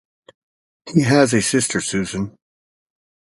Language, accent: English, United States English